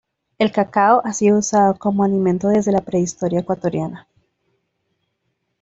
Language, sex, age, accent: Spanish, female, 19-29, Andino-Pacífico: Colombia, Perú, Ecuador, oeste de Bolivia y Venezuela andina